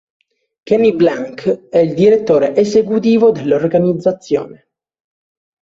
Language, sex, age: Italian, male, 19-29